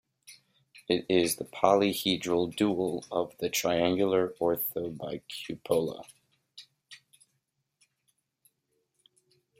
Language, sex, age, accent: English, male, 19-29, United States English